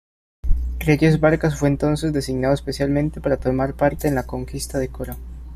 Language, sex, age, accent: Spanish, male, 19-29, Andino-Pacífico: Colombia, Perú, Ecuador, oeste de Bolivia y Venezuela andina